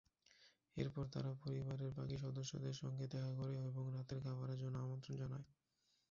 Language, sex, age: Bengali, male, 19-29